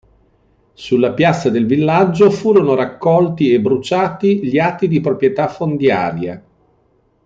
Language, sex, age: Italian, male, 60-69